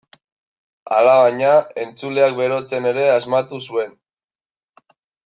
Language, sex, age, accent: Basque, male, 19-29, Mendebalekoa (Araba, Bizkaia, Gipuzkoako mendebaleko herri batzuk)